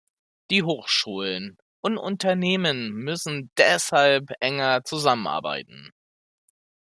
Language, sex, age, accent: German, male, 30-39, Deutschland Deutsch